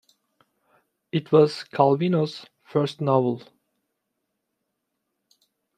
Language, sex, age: English, male, 19-29